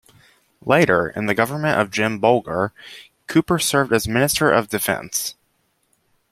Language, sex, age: English, male, under 19